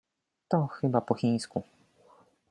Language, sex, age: Polish, male, 30-39